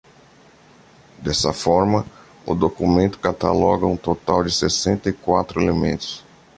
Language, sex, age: Portuguese, male, 30-39